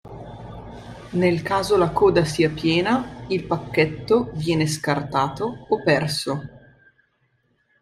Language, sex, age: Italian, female, 19-29